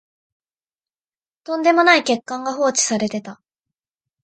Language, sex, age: Japanese, female, 19-29